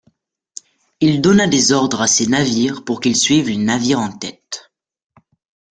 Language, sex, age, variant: French, male, under 19, Français de métropole